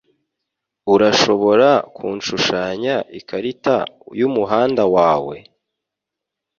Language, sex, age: Kinyarwanda, male, 19-29